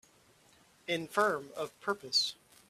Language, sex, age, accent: English, male, 30-39, United States English